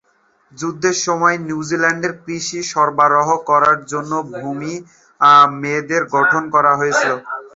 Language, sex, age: Bengali, male, 19-29